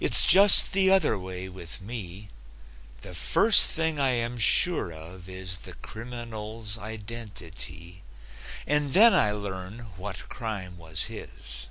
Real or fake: real